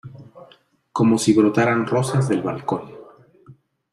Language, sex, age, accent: Spanish, male, 40-49, México